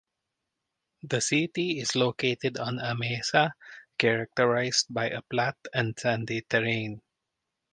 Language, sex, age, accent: English, male, 40-49, Filipino